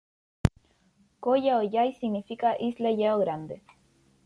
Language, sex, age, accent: Spanish, female, under 19, Chileno: Chile, Cuyo